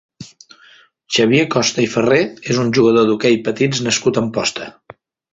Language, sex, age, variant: Catalan, male, 40-49, Central